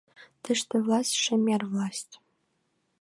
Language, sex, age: Mari, female, 19-29